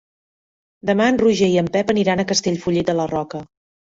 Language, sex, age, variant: Catalan, female, 40-49, Central